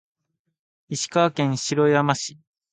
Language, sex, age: Japanese, male, 19-29